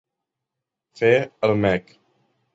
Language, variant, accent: Catalan, Balear, balear